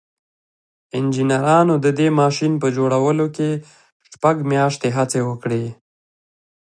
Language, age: Pashto, 19-29